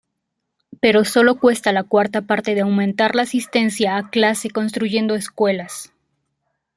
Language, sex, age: Spanish, female, 19-29